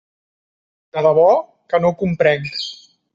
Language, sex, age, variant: Catalan, male, 30-39, Central